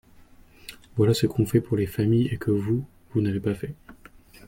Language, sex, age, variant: French, male, 30-39, Français de métropole